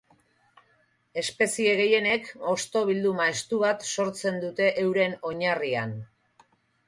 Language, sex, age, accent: Basque, female, 40-49, Erdialdekoa edo Nafarra (Gipuzkoa, Nafarroa)